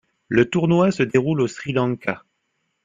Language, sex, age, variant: French, male, 30-39, Français de métropole